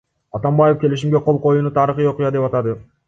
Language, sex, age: Kyrgyz, male, 19-29